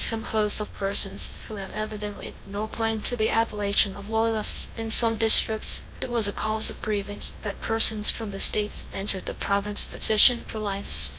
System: TTS, GlowTTS